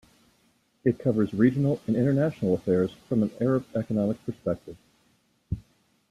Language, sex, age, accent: English, male, 40-49, United States English